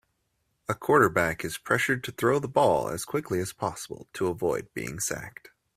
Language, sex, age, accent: English, male, 19-29, United States English